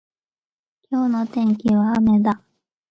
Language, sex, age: Japanese, female, 19-29